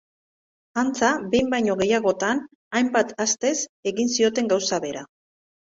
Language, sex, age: Basque, female, 40-49